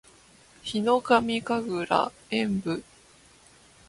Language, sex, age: Japanese, female, 30-39